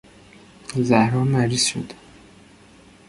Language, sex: Persian, male